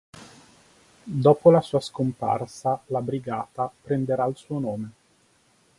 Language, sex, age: Italian, male, 30-39